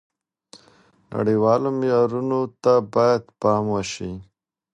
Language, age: Pashto, 19-29